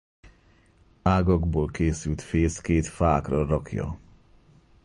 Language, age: Hungarian, 40-49